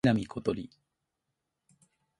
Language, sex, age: Japanese, male, 70-79